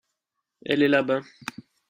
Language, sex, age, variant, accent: French, male, 19-29, Français d'Europe, Français de Belgique